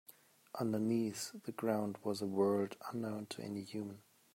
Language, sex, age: English, male, 19-29